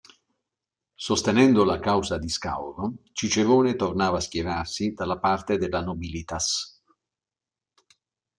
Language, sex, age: Italian, male, 50-59